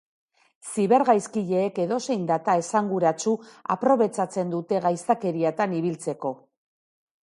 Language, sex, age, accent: Basque, female, 40-49, Mendebalekoa (Araba, Bizkaia, Gipuzkoako mendebaleko herri batzuk)